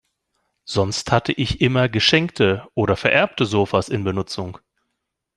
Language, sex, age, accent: German, male, 40-49, Deutschland Deutsch